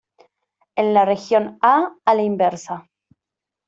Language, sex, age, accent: Spanish, female, 19-29, Rioplatense: Argentina, Uruguay, este de Bolivia, Paraguay